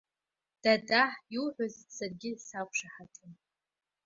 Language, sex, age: Abkhazian, female, under 19